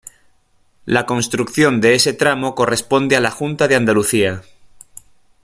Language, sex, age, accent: Spanish, male, 30-39, España: Norte peninsular (Asturias, Castilla y León, Cantabria, País Vasco, Navarra, Aragón, La Rioja, Guadalajara, Cuenca)